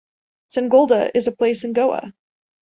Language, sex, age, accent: English, female, 19-29, United States English